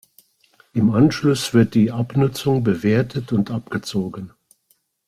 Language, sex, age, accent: German, male, 60-69, Deutschland Deutsch